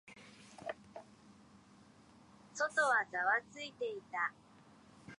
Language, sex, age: Japanese, male, 19-29